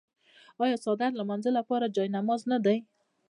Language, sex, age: Pashto, female, 30-39